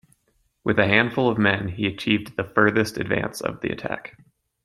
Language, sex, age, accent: English, male, 19-29, United States English